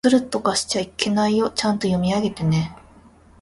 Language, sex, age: Japanese, female, 19-29